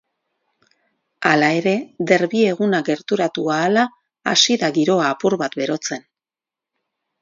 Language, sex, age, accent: Basque, female, 40-49, Erdialdekoa edo Nafarra (Gipuzkoa, Nafarroa)